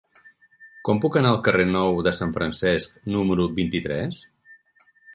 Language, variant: Catalan, Central